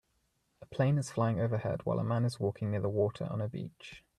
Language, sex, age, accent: English, male, 19-29, England English